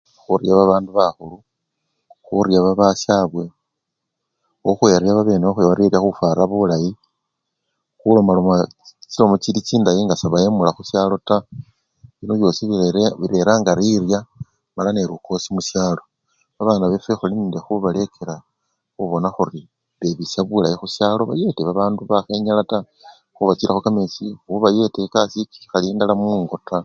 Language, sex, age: Luyia, male, 50-59